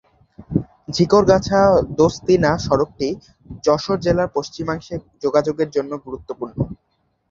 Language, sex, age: Bengali, male, under 19